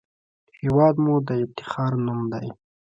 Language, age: Pashto, 19-29